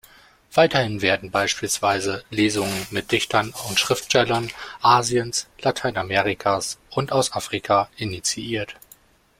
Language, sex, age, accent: German, male, 19-29, Deutschland Deutsch